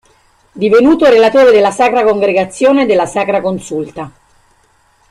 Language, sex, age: Italian, female, 50-59